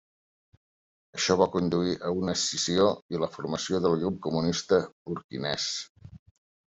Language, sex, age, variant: Catalan, male, 60-69, Central